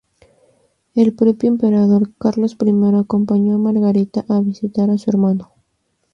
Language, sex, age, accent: Spanish, female, under 19, México